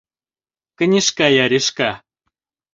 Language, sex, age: Mari, male, 30-39